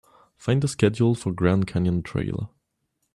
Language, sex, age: English, male, 19-29